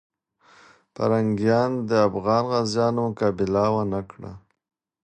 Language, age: Pashto, 19-29